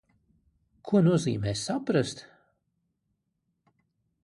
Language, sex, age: Latvian, male, 40-49